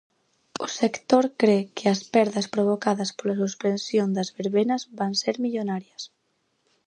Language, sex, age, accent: Galician, female, under 19, Central (gheada)